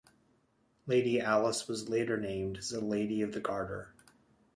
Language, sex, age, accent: English, male, 30-39, United States English